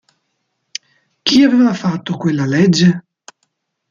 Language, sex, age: Italian, male, 60-69